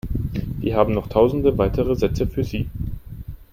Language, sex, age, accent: German, male, under 19, Deutschland Deutsch